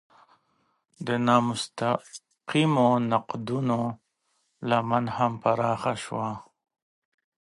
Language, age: Pashto, 40-49